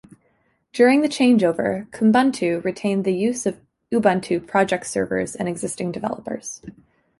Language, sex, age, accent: English, female, 19-29, Canadian English